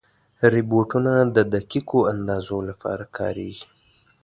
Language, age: Pashto, 19-29